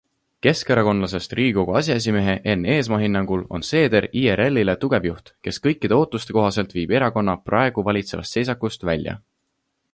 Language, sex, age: Estonian, male, 19-29